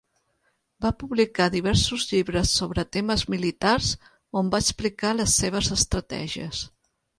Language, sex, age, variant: Catalan, female, 40-49, Central